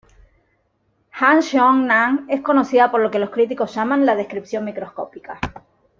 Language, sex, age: Spanish, female, 40-49